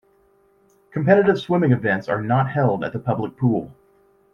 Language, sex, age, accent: English, male, 40-49, United States English